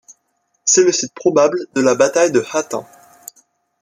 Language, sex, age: French, male, under 19